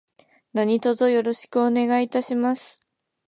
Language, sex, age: Japanese, female, 19-29